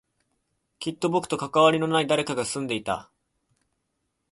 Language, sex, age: Japanese, male, 19-29